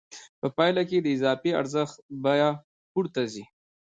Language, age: Pashto, 40-49